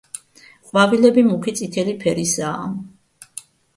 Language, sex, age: Georgian, female, 50-59